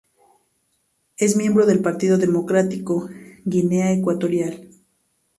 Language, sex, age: Spanish, female, 30-39